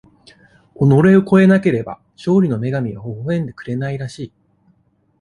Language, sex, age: Japanese, male, 40-49